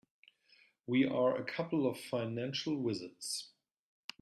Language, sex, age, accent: English, male, 40-49, United States English